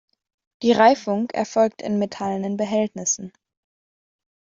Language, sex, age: German, female, under 19